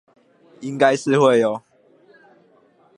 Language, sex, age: Chinese, male, under 19